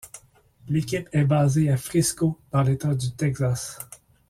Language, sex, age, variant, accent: French, male, 40-49, Français d'Amérique du Nord, Français du Canada